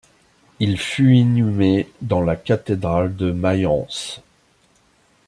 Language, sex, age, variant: French, male, 50-59, Français de métropole